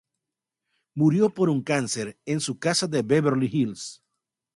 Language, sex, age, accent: Spanish, male, 40-49, América central